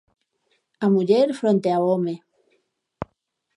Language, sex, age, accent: Galician, female, 40-49, Oriental (común en zona oriental)